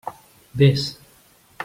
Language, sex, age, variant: Catalan, male, 50-59, Central